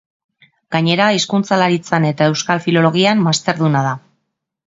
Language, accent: Basque, Mendebalekoa (Araba, Bizkaia, Gipuzkoako mendebaleko herri batzuk)